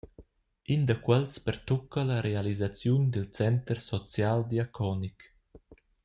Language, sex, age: Romansh, male, 19-29